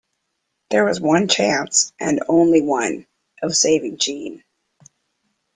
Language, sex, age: English, female, 50-59